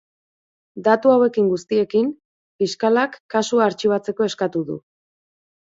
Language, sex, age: Basque, female, 40-49